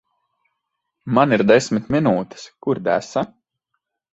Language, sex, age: Latvian, male, 30-39